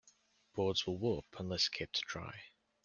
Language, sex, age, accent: English, male, 19-29, Australian English